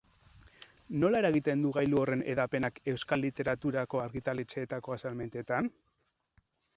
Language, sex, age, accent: Basque, male, 40-49, Erdialdekoa edo Nafarra (Gipuzkoa, Nafarroa)